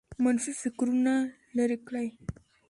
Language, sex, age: Pashto, female, under 19